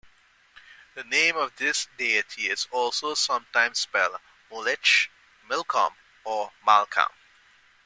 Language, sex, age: English, male, 40-49